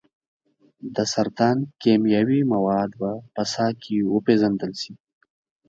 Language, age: Pashto, 19-29